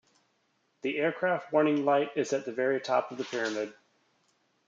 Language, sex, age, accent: English, male, 19-29, United States English